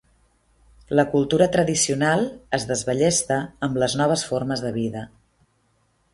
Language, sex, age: Catalan, female, 30-39